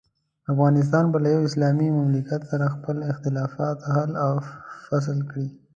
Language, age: Pashto, 19-29